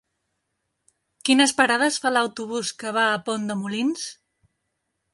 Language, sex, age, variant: Catalan, female, 40-49, Central